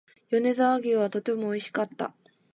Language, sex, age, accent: Japanese, female, 19-29, 関西弁